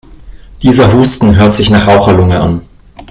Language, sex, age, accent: German, male, 19-29, Deutschland Deutsch